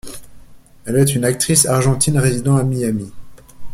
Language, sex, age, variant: French, male, 19-29, Français de métropole